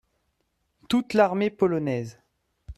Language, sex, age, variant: French, male, 30-39, Français de métropole